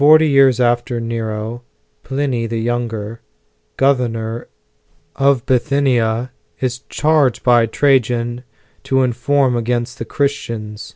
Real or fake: real